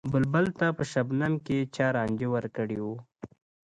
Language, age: Pashto, 19-29